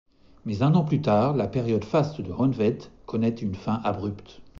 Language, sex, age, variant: French, male, 40-49, Français de métropole